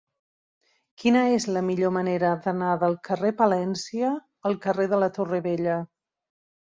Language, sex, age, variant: Catalan, female, 50-59, Central